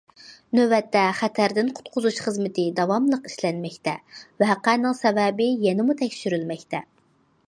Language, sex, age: Uyghur, female, 19-29